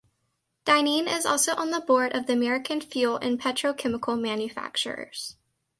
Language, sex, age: English, female, under 19